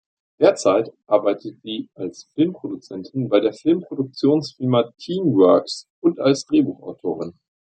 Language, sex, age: German, male, 19-29